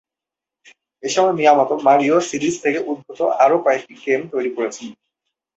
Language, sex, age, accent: Bengali, male, 19-29, Bangladeshi